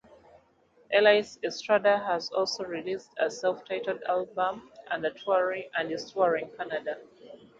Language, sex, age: English, female, 30-39